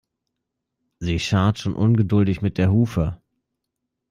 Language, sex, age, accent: German, male, 30-39, Deutschland Deutsch